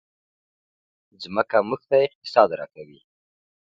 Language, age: Pashto, 30-39